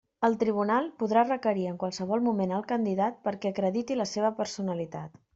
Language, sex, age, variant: Catalan, female, 30-39, Central